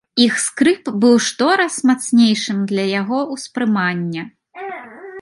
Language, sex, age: Belarusian, female, 19-29